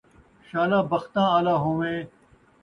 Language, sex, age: Saraiki, male, 50-59